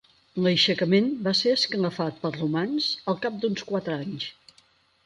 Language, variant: Catalan, Central